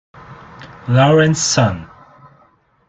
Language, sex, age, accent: Spanish, male, 30-39, México